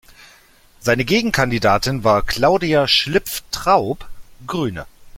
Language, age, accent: German, 30-39, Deutschland Deutsch